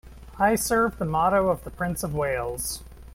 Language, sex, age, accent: English, male, 19-29, United States English